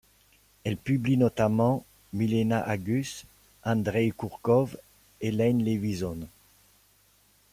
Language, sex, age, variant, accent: French, male, 50-59, Français d'Europe, Français de Belgique